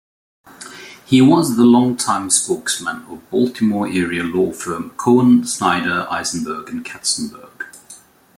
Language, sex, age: English, male, 40-49